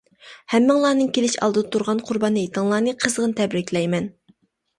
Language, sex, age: Uyghur, female, 19-29